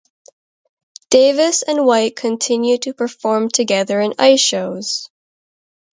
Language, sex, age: English, female, under 19